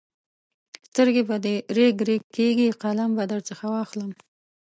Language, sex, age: Pashto, female, 30-39